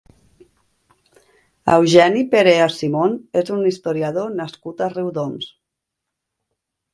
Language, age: Catalan, under 19